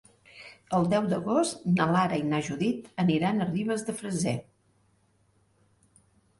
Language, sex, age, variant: Catalan, female, 50-59, Central